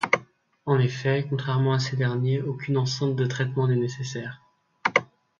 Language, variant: French, Français de métropole